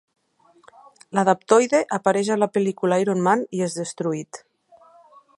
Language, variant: Catalan, Septentrional